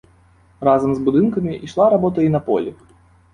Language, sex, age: Belarusian, male, 19-29